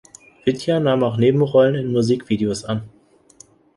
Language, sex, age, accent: German, male, 19-29, Deutschland Deutsch